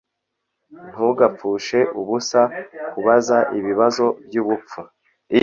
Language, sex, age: Kinyarwanda, male, 30-39